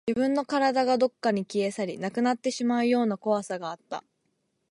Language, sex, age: Japanese, female, 19-29